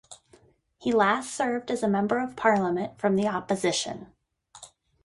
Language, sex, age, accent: English, female, 40-49, United States English